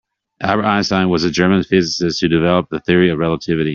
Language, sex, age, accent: English, male, 50-59, United States English